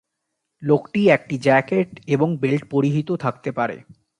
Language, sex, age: Bengali, male, 19-29